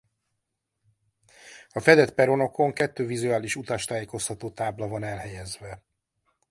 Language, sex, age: Hungarian, male, 50-59